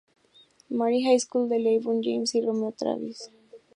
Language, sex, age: Spanish, female, 19-29